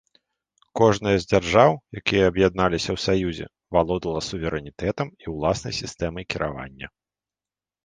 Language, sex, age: Belarusian, male, 30-39